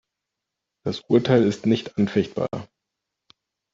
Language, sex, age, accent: German, male, 30-39, Deutschland Deutsch